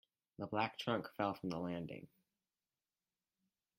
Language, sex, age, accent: English, male, under 19, United States English